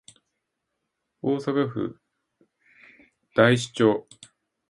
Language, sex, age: Japanese, male, 50-59